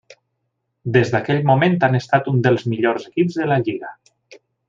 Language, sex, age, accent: Catalan, male, 40-49, valencià